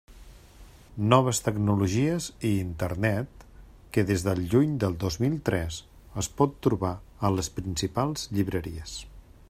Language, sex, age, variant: Catalan, male, 50-59, Central